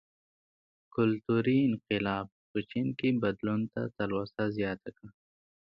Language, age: Pashto, 19-29